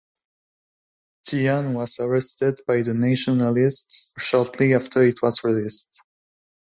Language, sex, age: English, male, under 19